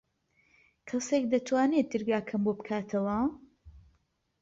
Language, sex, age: Central Kurdish, female, 19-29